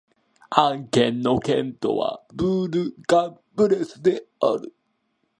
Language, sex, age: Japanese, male, 19-29